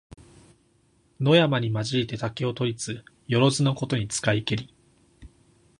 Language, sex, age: Japanese, male, 19-29